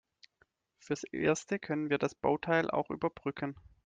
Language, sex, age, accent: German, male, 30-39, Deutschland Deutsch